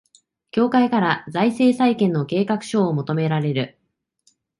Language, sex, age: Japanese, female, 30-39